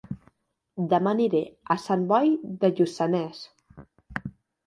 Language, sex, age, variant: Catalan, male, 19-29, Central